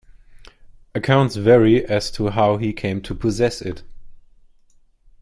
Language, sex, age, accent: English, male, 30-39, United States English